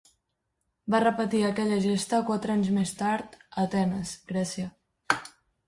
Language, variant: Catalan, Central